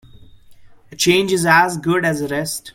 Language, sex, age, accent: English, male, 19-29, India and South Asia (India, Pakistan, Sri Lanka)